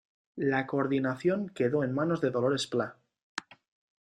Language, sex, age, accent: Spanish, male, 19-29, España: Centro-Sur peninsular (Madrid, Toledo, Castilla-La Mancha)